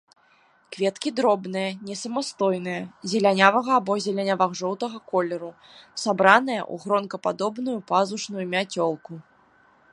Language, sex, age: Belarusian, female, 30-39